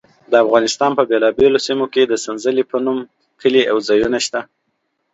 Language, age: Pashto, 30-39